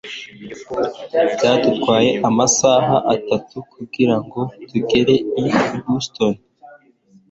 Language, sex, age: Kinyarwanda, male, 19-29